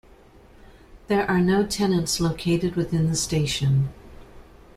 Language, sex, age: English, female, 40-49